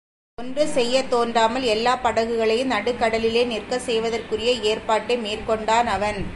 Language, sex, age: Tamil, female, 40-49